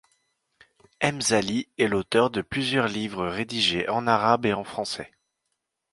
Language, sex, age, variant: French, male, 40-49, Français de métropole